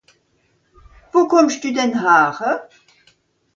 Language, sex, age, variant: Swiss German, female, 60-69, Nordniederàlemmànisch (Rishoffe, Zàwere, Bùsswìller, Hawenau, Brüemt, Stroossbùri, Molse, Dàmbàch, Schlettstàtt, Pfàlzbùri usw.)